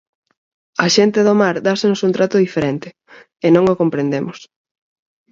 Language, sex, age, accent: Galician, female, 30-39, Normativo (estándar)